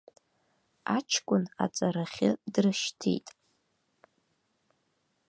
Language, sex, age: Abkhazian, female, under 19